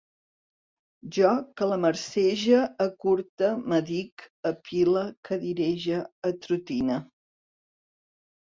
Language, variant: Catalan, Central